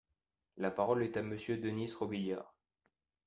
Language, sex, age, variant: French, male, 19-29, Français de métropole